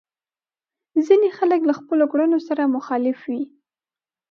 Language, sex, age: Pashto, female, 19-29